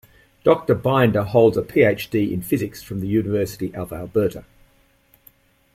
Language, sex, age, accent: English, male, 60-69, Australian English